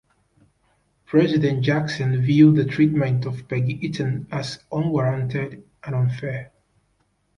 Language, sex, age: English, male, 30-39